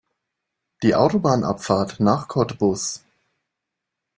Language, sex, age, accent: German, male, 19-29, Deutschland Deutsch